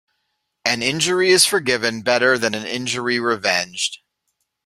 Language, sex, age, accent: English, male, 40-49, United States English